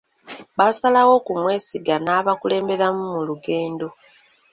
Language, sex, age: Ganda, female, 19-29